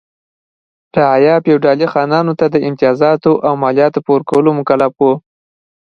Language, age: Pashto, under 19